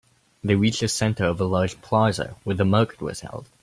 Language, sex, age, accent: English, male, under 19, United States English